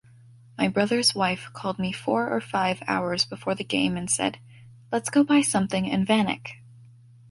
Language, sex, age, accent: English, female, under 19, United States English